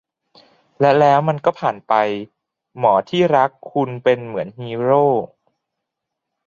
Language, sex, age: Thai, male, 19-29